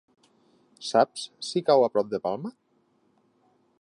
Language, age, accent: Catalan, 30-39, Ebrenc